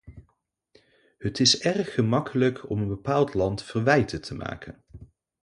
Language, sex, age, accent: Dutch, male, 30-39, Nederlands Nederlands